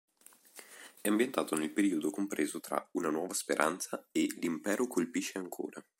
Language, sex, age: Italian, male, 19-29